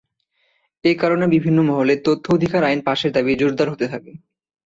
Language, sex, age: Bengali, male, 19-29